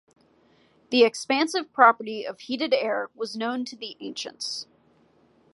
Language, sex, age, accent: English, female, 19-29, United States English